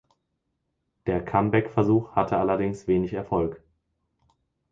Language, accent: German, Deutschland Deutsch